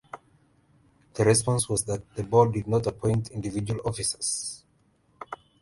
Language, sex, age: English, male, 19-29